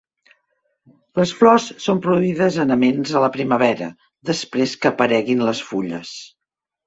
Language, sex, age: Catalan, female, 50-59